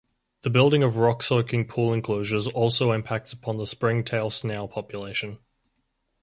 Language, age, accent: English, 19-29, Australian English